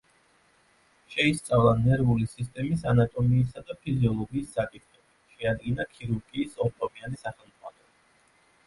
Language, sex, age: Georgian, male, 30-39